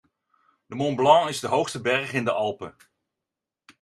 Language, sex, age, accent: Dutch, male, 40-49, Nederlands Nederlands